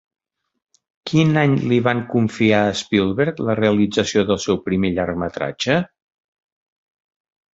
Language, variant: Catalan, Central